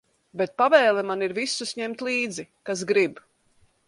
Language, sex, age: Latvian, female, 40-49